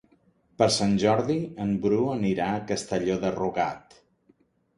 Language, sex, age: Catalan, male, 50-59